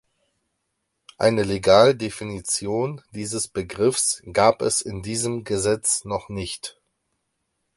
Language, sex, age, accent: German, male, 30-39, Deutschland Deutsch